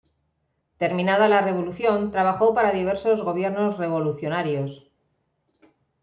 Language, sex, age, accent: Spanish, female, 40-49, España: Norte peninsular (Asturias, Castilla y León, Cantabria, País Vasco, Navarra, Aragón, La Rioja, Guadalajara, Cuenca)